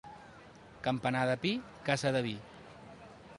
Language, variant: Catalan, Central